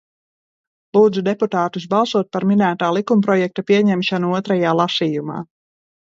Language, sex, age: Latvian, female, 30-39